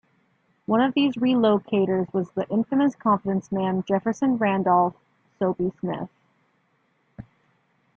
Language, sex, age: English, female, 19-29